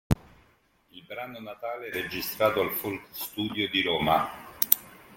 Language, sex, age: Italian, male, 50-59